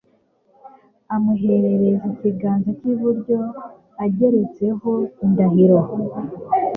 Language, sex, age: Kinyarwanda, female, 19-29